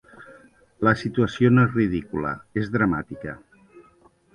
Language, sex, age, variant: Catalan, male, 50-59, Central